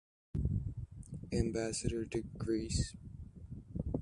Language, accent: English, United States English